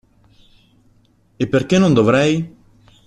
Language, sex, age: Italian, male, 19-29